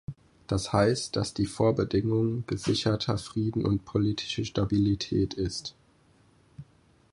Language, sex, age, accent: German, male, 19-29, Deutschland Deutsch